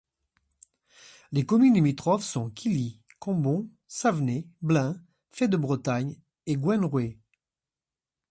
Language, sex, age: French, male, 50-59